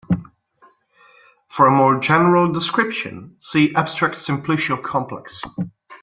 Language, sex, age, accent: English, male, 19-29, United States English